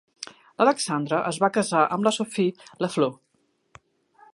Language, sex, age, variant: Catalan, female, 50-59, Central